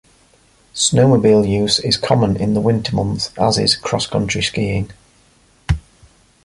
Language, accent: English, England English